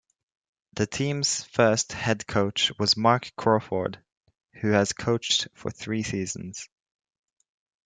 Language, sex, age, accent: English, male, under 19, England English